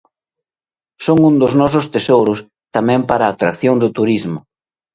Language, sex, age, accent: Galician, male, 30-39, Oriental (común en zona oriental)